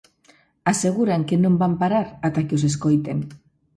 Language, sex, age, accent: Galician, female, 40-49, Normativo (estándar)